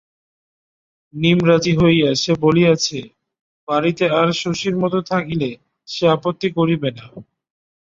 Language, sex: Bengali, male